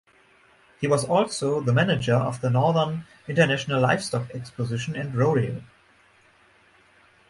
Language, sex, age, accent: English, male, 19-29, German Accent